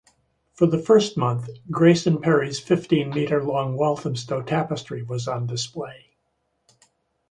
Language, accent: English, United States English